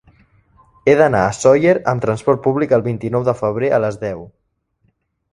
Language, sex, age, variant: Catalan, male, under 19, Central